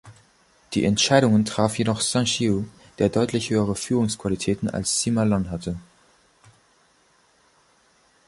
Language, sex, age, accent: German, male, under 19, Deutschland Deutsch